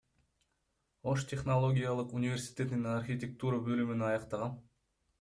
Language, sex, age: Kyrgyz, male, 19-29